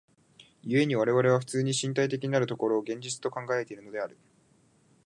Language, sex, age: Japanese, male, 19-29